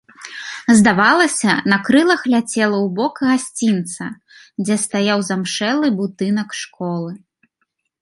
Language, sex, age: Belarusian, female, 19-29